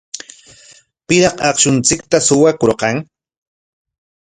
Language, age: Corongo Ancash Quechua, 40-49